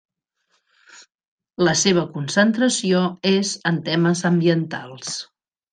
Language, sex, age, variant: Catalan, female, 50-59, Central